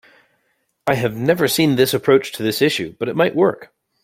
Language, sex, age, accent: English, male, 40-49, Canadian English